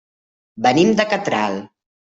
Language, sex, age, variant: Catalan, female, 50-59, Central